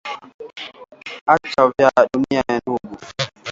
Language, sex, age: Swahili, male, 19-29